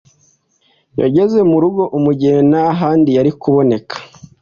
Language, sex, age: Kinyarwanda, male, 50-59